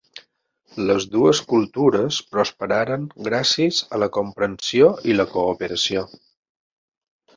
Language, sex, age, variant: Catalan, male, 40-49, Balear